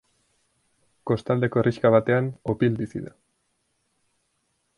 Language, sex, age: Basque, male, 19-29